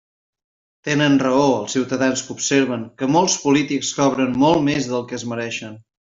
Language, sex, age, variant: Catalan, male, 19-29, Central